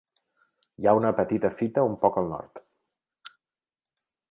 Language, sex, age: Catalan, male, 40-49